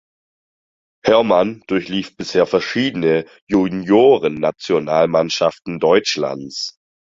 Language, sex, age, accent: German, male, 19-29, Deutschland Deutsch